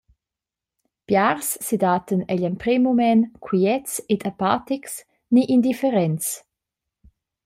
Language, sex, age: Romansh, female, 19-29